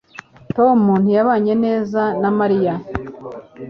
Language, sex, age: Kinyarwanda, female, 50-59